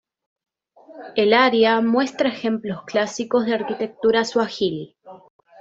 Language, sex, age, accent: Spanish, female, 19-29, Rioplatense: Argentina, Uruguay, este de Bolivia, Paraguay